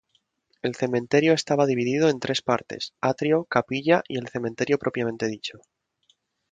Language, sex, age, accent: Spanish, male, 19-29, España: Centro-Sur peninsular (Madrid, Toledo, Castilla-La Mancha)